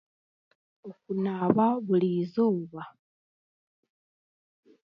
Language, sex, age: Chiga, female, 19-29